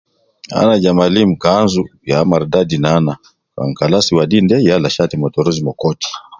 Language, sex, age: Nubi, male, 50-59